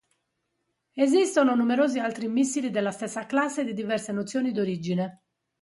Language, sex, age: Italian, female, 50-59